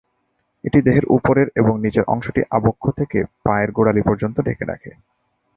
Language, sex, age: Bengali, male, 19-29